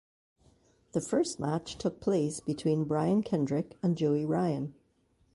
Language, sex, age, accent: English, female, 50-59, West Indies and Bermuda (Bahamas, Bermuda, Jamaica, Trinidad)